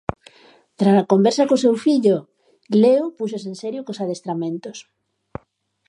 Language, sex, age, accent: Galician, female, 40-49, Oriental (común en zona oriental)